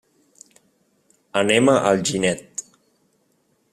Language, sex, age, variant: Catalan, male, 19-29, Central